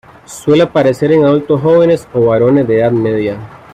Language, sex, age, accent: Spanish, male, 30-39, América central